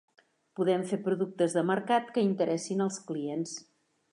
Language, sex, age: Catalan, female, 50-59